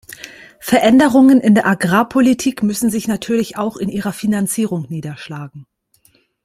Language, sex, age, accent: German, female, 30-39, Deutschland Deutsch